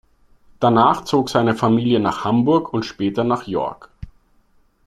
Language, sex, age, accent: German, male, 30-39, Österreichisches Deutsch